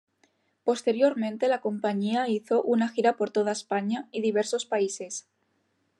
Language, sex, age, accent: Spanish, female, under 19, España: Norte peninsular (Asturias, Castilla y León, Cantabria, País Vasco, Navarra, Aragón, La Rioja, Guadalajara, Cuenca)